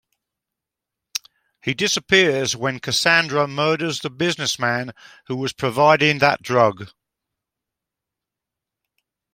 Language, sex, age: English, male, 70-79